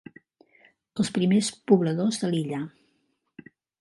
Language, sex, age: Catalan, female, 60-69